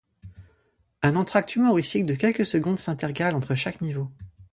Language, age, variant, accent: French, 19-29, Français de métropole, Français de l'est de la France